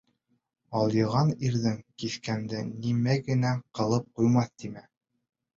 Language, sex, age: Bashkir, male, 19-29